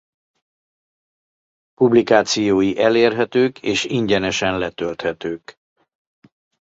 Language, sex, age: Hungarian, male, 60-69